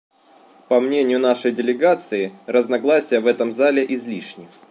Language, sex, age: Russian, male, 19-29